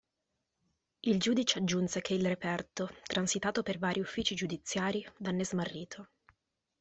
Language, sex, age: Italian, female, 19-29